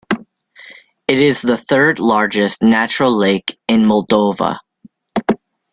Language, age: English, 19-29